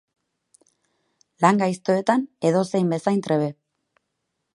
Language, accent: Basque, Erdialdekoa edo Nafarra (Gipuzkoa, Nafarroa)